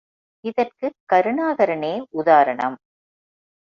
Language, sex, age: Tamil, female, 50-59